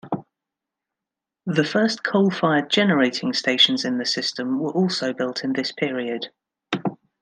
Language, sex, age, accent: English, female, 30-39, England English